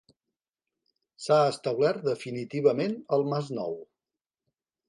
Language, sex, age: Catalan, male, 50-59